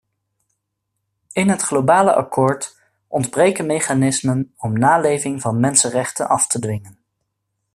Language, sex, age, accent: Dutch, male, 19-29, Nederlands Nederlands